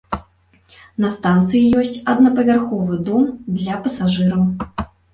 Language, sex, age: Belarusian, female, 19-29